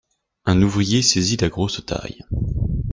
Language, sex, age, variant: French, male, 19-29, Français de métropole